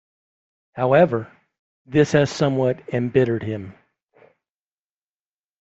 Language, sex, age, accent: English, male, 50-59, United States English